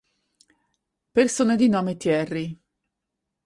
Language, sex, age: Italian, female, 30-39